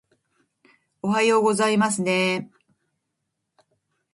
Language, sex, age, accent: Japanese, female, 50-59, 標準語; 東京